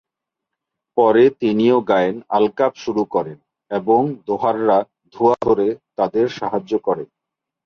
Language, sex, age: Bengali, male, 40-49